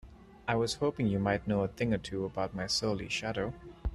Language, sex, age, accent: English, male, 19-29, England English